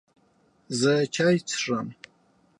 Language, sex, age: Pashto, male, 30-39